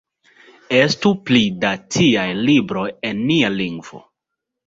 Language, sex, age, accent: Esperanto, male, 19-29, Internacia